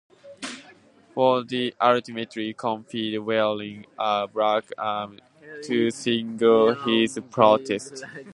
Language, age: English, under 19